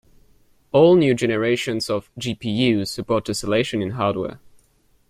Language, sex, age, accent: English, male, 19-29, United States English